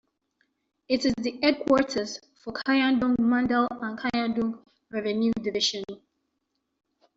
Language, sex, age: English, female, 19-29